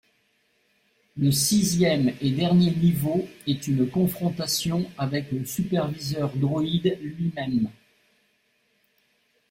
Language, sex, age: French, male, 50-59